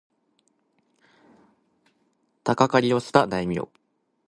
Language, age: Japanese, 19-29